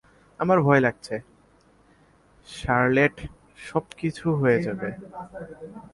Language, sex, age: Bengali, male, 19-29